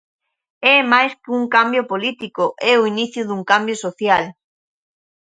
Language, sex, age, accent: Galician, female, 30-39, Central (gheada)